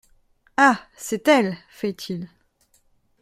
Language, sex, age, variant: French, female, 30-39, Français de métropole